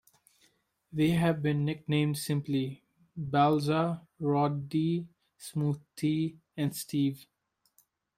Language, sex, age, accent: English, male, 19-29, India and South Asia (India, Pakistan, Sri Lanka)